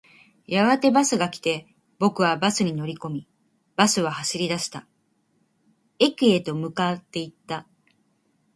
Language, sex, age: Japanese, female, 19-29